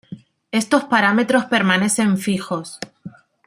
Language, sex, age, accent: Spanish, female, 40-49, España: Islas Canarias